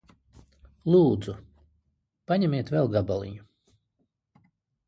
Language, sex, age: Latvian, male, 40-49